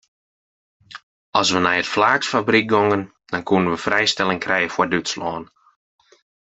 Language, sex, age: Western Frisian, male, 19-29